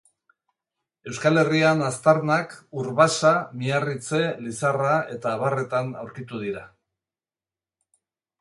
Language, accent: Basque, Erdialdekoa edo Nafarra (Gipuzkoa, Nafarroa)